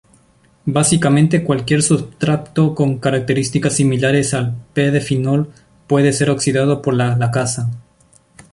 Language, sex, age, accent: Spanish, male, 19-29, Andino-Pacífico: Colombia, Perú, Ecuador, oeste de Bolivia y Venezuela andina